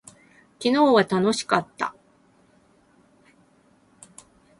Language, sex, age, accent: Japanese, female, 60-69, 関西